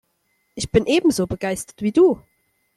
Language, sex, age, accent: German, male, under 19, Deutschland Deutsch